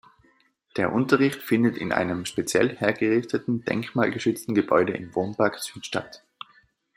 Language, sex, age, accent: German, male, 19-29, Österreichisches Deutsch